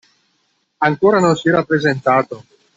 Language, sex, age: Italian, male, 50-59